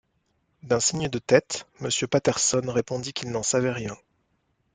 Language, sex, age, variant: French, male, 30-39, Français de métropole